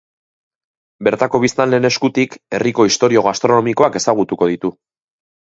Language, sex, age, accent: Basque, male, 30-39, Mendebalekoa (Araba, Bizkaia, Gipuzkoako mendebaleko herri batzuk)